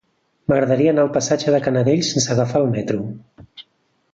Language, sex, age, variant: Catalan, male, 40-49, Central